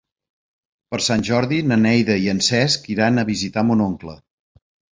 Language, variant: Catalan, Central